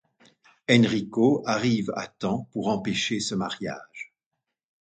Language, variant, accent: French, Français d'Europe, Français de Belgique